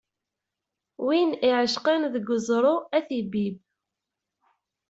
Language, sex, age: Kabyle, male, 30-39